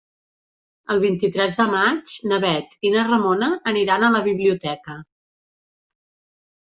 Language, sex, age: Catalan, female, 50-59